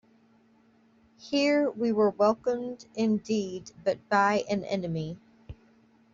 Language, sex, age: English, female, 40-49